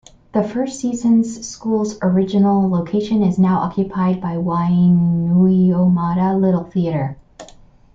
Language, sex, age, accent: English, female, 40-49, United States English